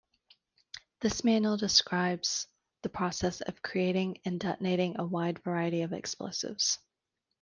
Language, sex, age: English, female, 40-49